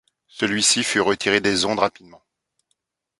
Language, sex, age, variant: French, male, 40-49, Français de métropole